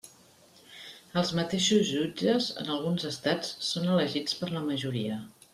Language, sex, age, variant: Catalan, female, 50-59, Central